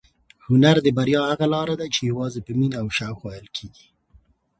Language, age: Pashto, 30-39